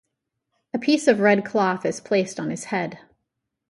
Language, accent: English, United States English